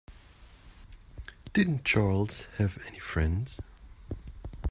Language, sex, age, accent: English, male, 30-39, United States English